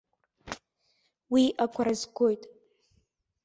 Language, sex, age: Abkhazian, female, under 19